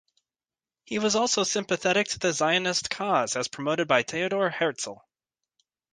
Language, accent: English, United States English